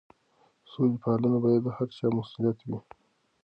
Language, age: Pashto, 30-39